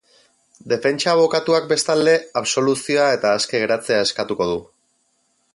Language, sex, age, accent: Basque, male, 30-39, Erdialdekoa edo Nafarra (Gipuzkoa, Nafarroa)